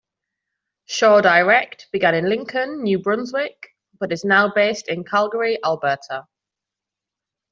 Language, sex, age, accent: English, female, 19-29, England English